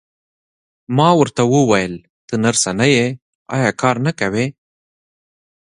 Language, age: Pashto, 30-39